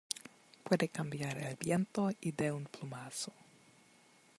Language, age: Spanish, 19-29